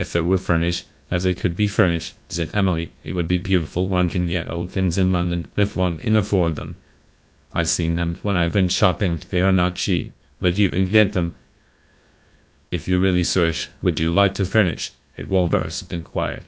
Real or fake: fake